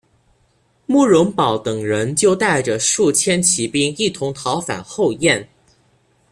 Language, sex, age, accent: Chinese, male, under 19, 出生地：江西省